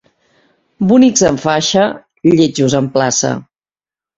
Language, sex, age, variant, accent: Catalan, female, 40-49, Central, Català central